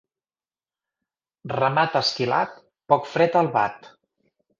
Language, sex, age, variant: Catalan, male, 40-49, Central